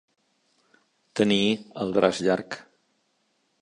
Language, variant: Catalan, Central